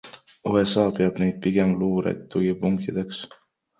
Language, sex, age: Estonian, male, 19-29